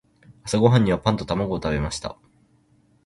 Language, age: Japanese, 19-29